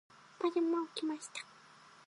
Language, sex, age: Japanese, female, 19-29